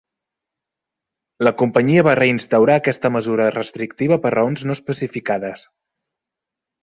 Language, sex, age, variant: Catalan, male, 30-39, Central